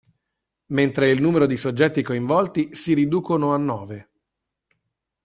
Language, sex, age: Italian, male, 40-49